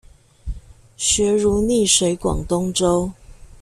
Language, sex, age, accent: Chinese, female, 40-49, 出生地：臺南市